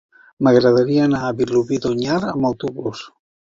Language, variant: Catalan, Central